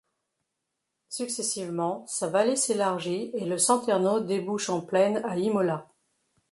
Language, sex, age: French, female, 50-59